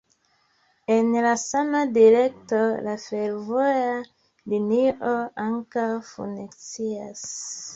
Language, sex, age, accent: Esperanto, female, 30-39, Internacia